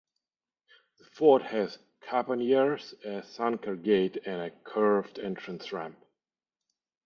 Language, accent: English, Australian English; Russian; Ukrainian